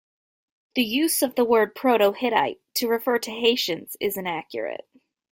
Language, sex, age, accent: English, female, 19-29, United States English